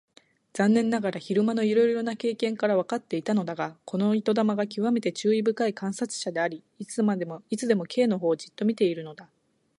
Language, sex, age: Japanese, female, 19-29